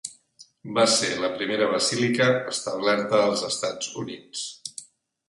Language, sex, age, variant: Catalan, male, 60-69, Central